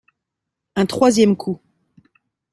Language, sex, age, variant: French, female, 40-49, Français de métropole